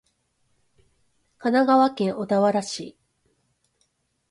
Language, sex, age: Japanese, female, 30-39